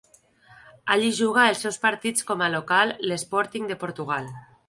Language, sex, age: Catalan, female, 30-39